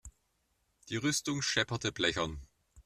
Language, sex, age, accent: German, male, 40-49, Deutschland Deutsch